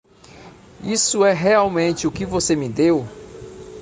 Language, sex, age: Portuguese, male, 40-49